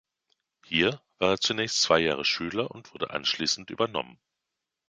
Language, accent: German, Deutschland Deutsch